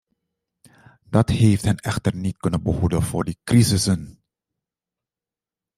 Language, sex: Dutch, male